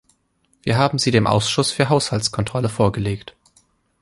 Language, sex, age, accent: German, male, 19-29, Deutschland Deutsch